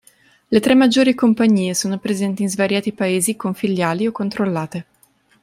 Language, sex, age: Italian, female, 19-29